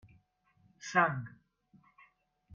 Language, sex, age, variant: Catalan, male, 50-59, Central